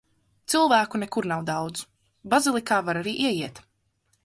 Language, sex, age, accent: Latvian, female, 19-29, Riga